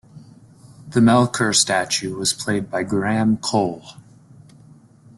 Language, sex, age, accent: English, male, 19-29, United States English